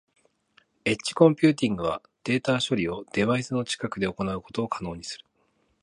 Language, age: Japanese, 30-39